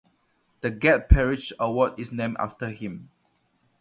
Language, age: English, 19-29